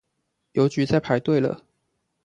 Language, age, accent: Chinese, 19-29, 出生地：彰化縣